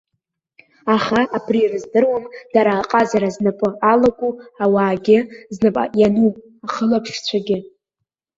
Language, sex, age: Abkhazian, female, under 19